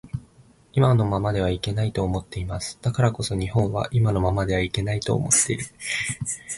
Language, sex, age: Japanese, male, 19-29